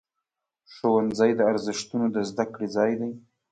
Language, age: Pashto, 19-29